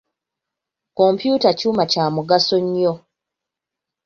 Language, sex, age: Ganda, female, 19-29